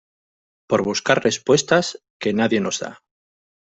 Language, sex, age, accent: Spanish, male, 40-49, España: Norte peninsular (Asturias, Castilla y León, Cantabria, País Vasco, Navarra, Aragón, La Rioja, Guadalajara, Cuenca)